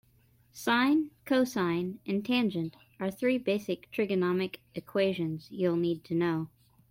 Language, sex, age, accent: English, female, 30-39, United States English